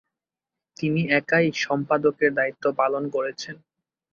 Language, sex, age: Bengali, male, 19-29